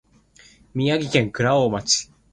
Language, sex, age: Japanese, male, 19-29